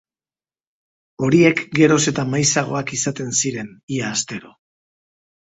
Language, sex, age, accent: Basque, male, 30-39, Mendebalekoa (Araba, Bizkaia, Gipuzkoako mendebaleko herri batzuk)